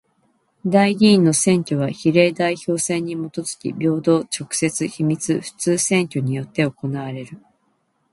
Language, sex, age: Japanese, female, 50-59